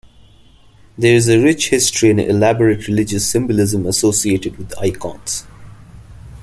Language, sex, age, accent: English, male, 19-29, India and South Asia (India, Pakistan, Sri Lanka)